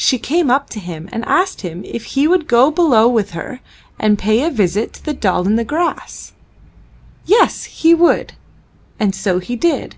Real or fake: real